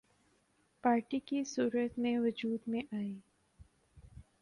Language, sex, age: Urdu, female, 19-29